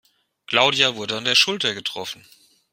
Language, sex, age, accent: German, male, 50-59, Deutschland Deutsch